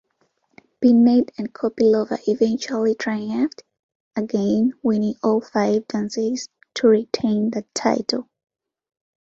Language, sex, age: English, female, under 19